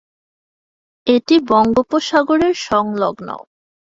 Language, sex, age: Bengali, female, 19-29